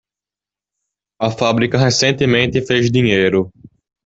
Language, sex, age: Portuguese, male, under 19